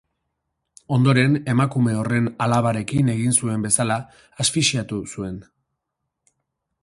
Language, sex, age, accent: Basque, male, 30-39, Mendebalekoa (Araba, Bizkaia, Gipuzkoako mendebaleko herri batzuk)